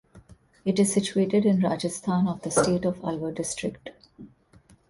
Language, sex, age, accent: English, female, 40-49, India and South Asia (India, Pakistan, Sri Lanka)